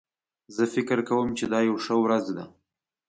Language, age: Pashto, 19-29